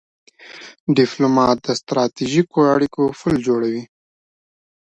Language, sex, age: Pashto, male, 19-29